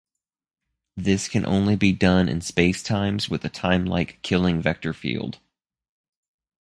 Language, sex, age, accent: English, male, 30-39, United States English